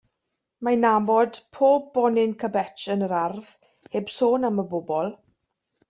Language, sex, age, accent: Welsh, female, 40-49, Y Deyrnas Unedig Cymraeg